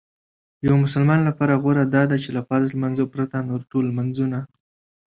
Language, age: Pashto, 19-29